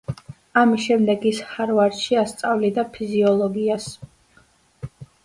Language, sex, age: Georgian, female, under 19